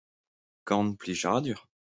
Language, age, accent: Breton, 30-39, Kerneveg